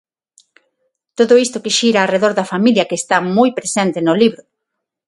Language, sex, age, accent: Galician, female, 40-49, Atlántico (seseo e gheada); Neofalante